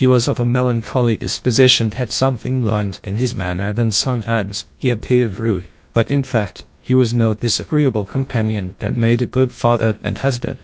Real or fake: fake